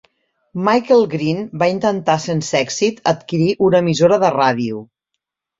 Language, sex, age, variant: Catalan, female, 50-59, Central